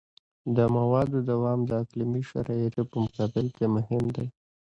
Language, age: Pashto, 19-29